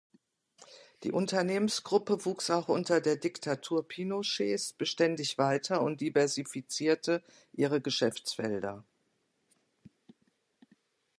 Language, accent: German, Deutschland Deutsch